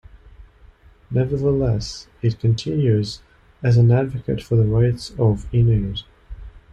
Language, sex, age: English, male, 30-39